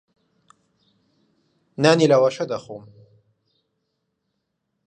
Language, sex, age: Central Kurdish, male, 19-29